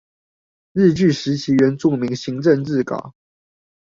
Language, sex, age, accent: Chinese, male, under 19, 出生地：新北市